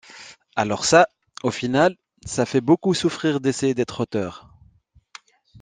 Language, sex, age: French, male, 30-39